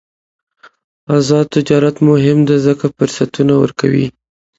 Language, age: Pashto, 19-29